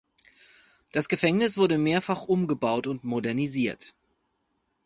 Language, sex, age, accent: German, male, 40-49, Deutschland Deutsch